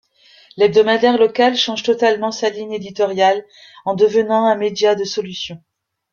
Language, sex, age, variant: French, female, 50-59, Français de métropole